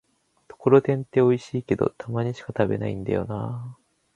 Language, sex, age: Japanese, male, 19-29